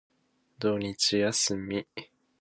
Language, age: Japanese, 19-29